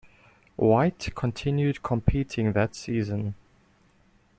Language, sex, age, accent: English, male, 19-29, Southern African (South Africa, Zimbabwe, Namibia)